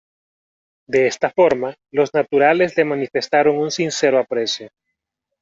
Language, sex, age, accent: Spanish, male, 30-39, América central